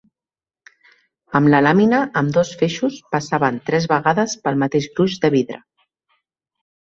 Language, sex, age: Catalan, female, 30-39